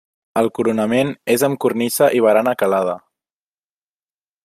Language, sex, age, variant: Catalan, male, under 19, Central